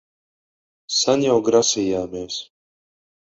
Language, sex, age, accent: Latvian, male, 30-39, Rigas